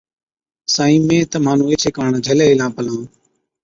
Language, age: Od, 30-39